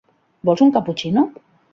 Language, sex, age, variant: Catalan, female, 50-59, Central